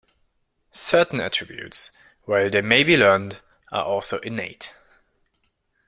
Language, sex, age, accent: English, male, 19-29, England English